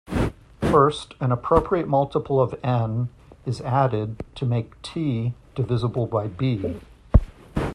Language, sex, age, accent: English, male, 50-59, United States English